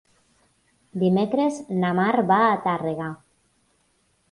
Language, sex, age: Catalan, female, 30-39